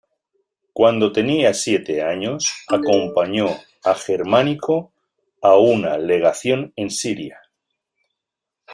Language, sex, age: Spanish, male, 50-59